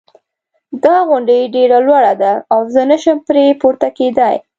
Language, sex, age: Pashto, female, 19-29